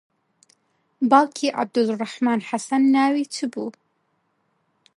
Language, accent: Central Kurdish, سۆرانی